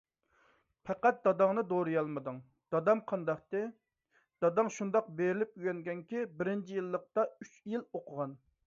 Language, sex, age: Uyghur, male, 30-39